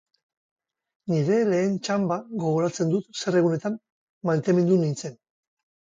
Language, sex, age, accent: Basque, male, 50-59, Mendebalekoa (Araba, Bizkaia, Gipuzkoako mendebaleko herri batzuk)